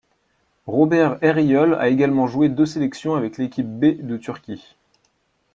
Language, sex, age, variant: French, male, 19-29, Français de métropole